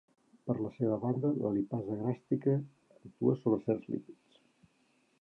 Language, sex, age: Catalan, male, 60-69